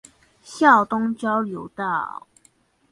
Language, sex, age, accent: Chinese, female, under 19, 出生地：新北市